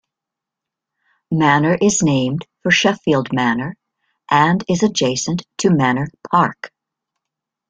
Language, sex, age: English, female, 60-69